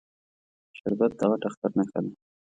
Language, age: Pashto, 19-29